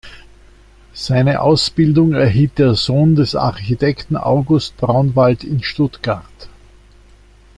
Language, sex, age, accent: German, male, 60-69, Österreichisches Deutsch